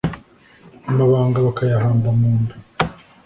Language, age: Kinyarwanda, 19-29